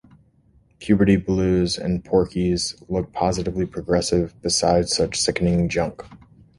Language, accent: English, United States English